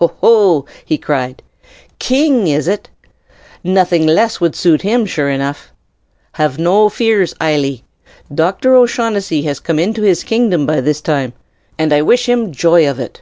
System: none